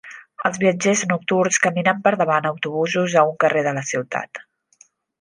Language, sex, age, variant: Catalan, female, 30-39, Central